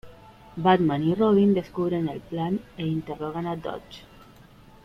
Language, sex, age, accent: Spanish, female, 40-49, Chileno: Chile, Cuyo